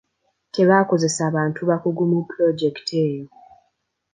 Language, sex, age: Ganda, female, 19-29